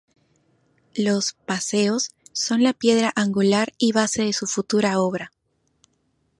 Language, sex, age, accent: Spanish, female, 30-39, Andino-Pacífico: Colombia, Perú, Ecuador, oeste de Bolivia y Venezuela andina